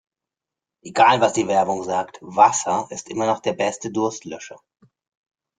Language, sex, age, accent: German, male, 50-59, Deutschland Deutsch